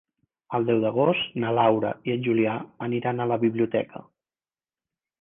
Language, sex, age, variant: Catalan, male, 50-59, Central